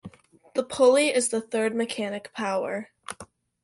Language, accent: English, United States English